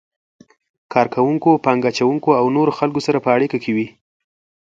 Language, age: Pashto, under 19